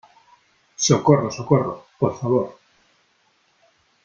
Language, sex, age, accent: Spanish, male, 30-39, España: Norte peninsular (Asturias, Castilla y León, Cantabria, País Vasco, Navarra, Aragón, La Rioja, Guadalajara, Cuenca)